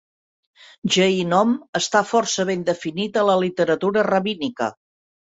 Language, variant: Catalan, Central